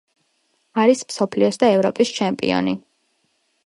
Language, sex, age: Georgian, female, 19-29